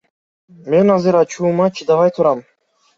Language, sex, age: Kyrgyz, male, under 19